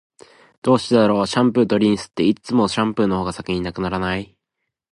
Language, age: Japanese, 19-29